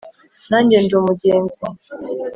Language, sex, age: Kinyarwanda, female, 19-29